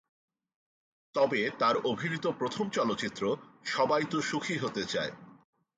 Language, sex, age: Bengali, male, 40-49